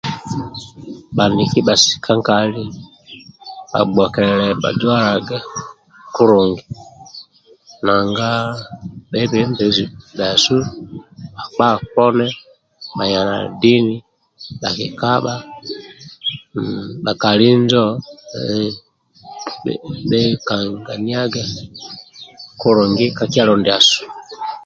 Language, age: Amba (Uganda), 30-39